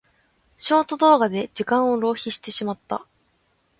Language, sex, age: Japanese, female, under 19